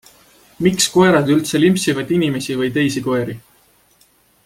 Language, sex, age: Estonian, male, 19-29